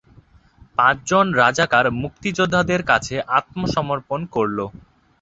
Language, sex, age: Bengali, male, 19-29